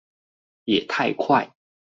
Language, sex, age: Chinese, male, 19-29